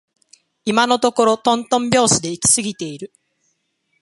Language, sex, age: Japanese, male, 19-29